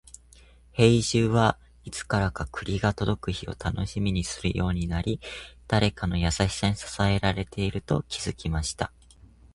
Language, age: Japanese, 19-29